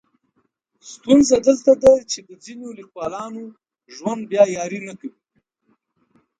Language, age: Pashto, 50-59